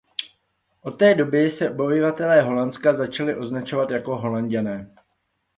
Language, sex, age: Czech, male, 40-49